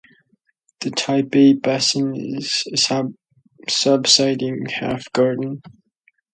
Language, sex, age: English, male, under 19